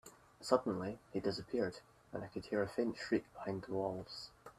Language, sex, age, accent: English, male, under 19, Scottish English